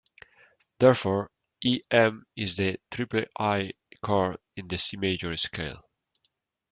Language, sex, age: English, male, 40-49